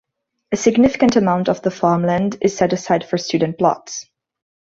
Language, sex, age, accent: English, female, 19-29, United States English